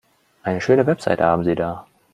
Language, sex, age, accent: German, male, 30-39, Deutschland Deutsch